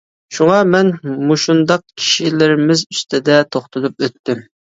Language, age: Uyghur, 19-29